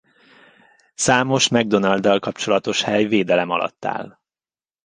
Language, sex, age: Hungarian, male, 30-39